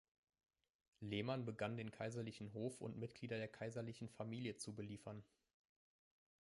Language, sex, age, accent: German, male, 19-29, Deutschland Deutsch